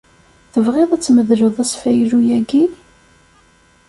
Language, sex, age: Kabyle, female, 30-39